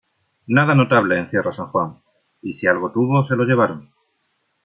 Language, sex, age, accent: Spanish, male, 40-49, España: Sur peninsular (Andalucia, Extremadura, Murcia)